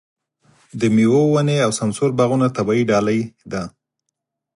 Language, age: Pashto, 30-39